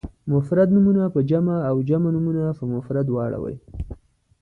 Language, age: Pashto, 30-39